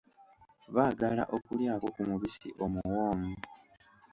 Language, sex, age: Ganda, male, 19-29